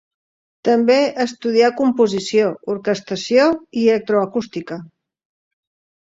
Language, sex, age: Catalan, female, 50-59